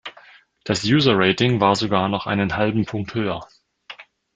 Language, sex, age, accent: German, male, 30-39, Deutschland Deutsch